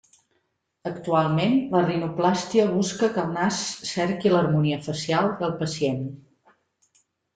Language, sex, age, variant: Catalan, female, 50-59, Central